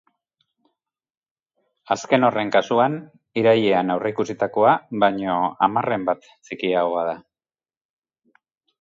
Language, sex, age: Basque, male, 50-59